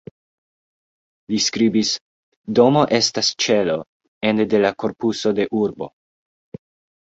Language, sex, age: Esperanto, male, 19-29